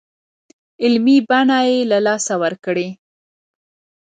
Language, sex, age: Pashto, female, 19-29